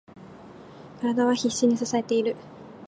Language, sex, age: Japanese, female, 19-29